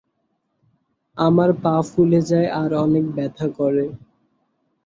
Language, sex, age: Bengali, male, under 19